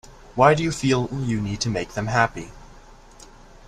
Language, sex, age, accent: English, male, under 19, United States English